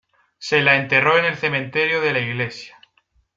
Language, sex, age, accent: Spanish, male, 19-29, España: Centro-Sur peninsular (Madrid, Toledo, Castilla-La Mancha)